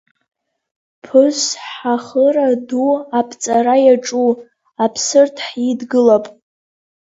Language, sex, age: Abkhazian, female, under 19